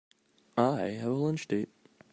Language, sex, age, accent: English, male, 19-29, United States English